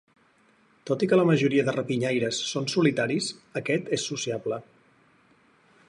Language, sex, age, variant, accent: Catalan, male, 40-49, Central, central